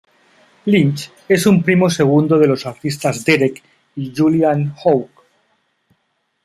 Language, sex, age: Spanish, male, 40-49